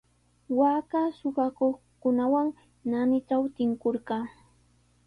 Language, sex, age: Sihuas Ancash Quechua, female, 30-39